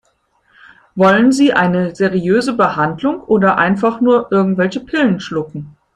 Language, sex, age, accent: German, female, 50-59, Deutschland Deutsch